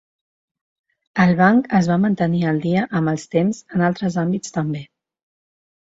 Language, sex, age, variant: Catalan, female, 30-39, Central